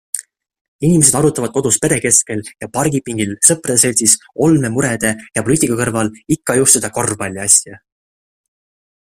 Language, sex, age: Estonian, male, 19-29